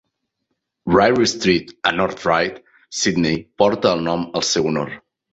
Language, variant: Catalan, Central